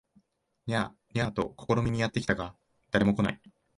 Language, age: Japanese, 19-29